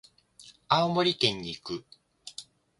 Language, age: Japanese, 19-29